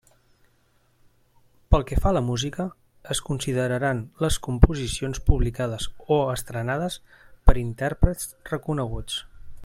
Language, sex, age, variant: Catalan, male, 40-49, Central